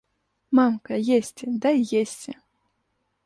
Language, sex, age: Belarusian, female, 19-29